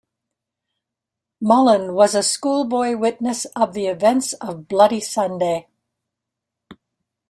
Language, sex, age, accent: English, female, 70-79, United States English